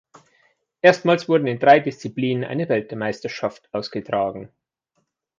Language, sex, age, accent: German, male, 50-59, Deutschland Deutsch